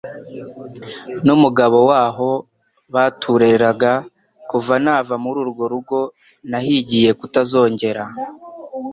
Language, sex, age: Kinyarwanda, male, 19-29